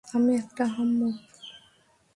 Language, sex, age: Bengali, female, 19-29